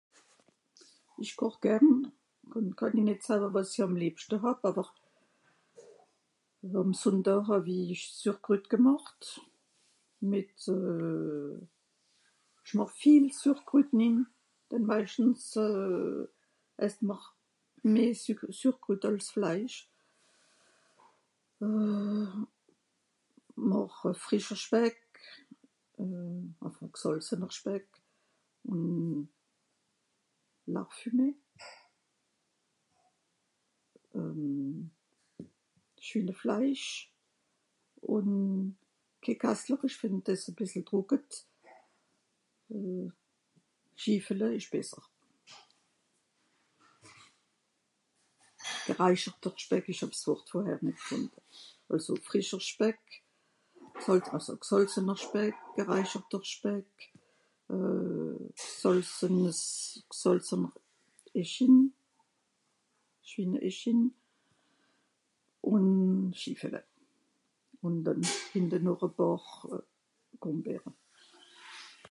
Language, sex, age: Swiss German, female, 60-69